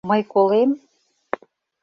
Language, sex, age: Mari, female, 50-59